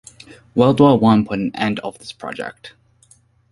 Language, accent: English, Australian English